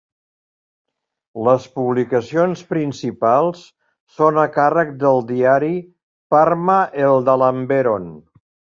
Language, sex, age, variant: Catalan, male, 60-69, Central